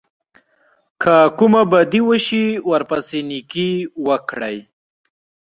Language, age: Pashto, 19-29